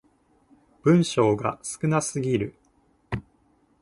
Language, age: Japanese, 19-29